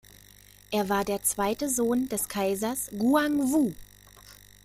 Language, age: German, 30-39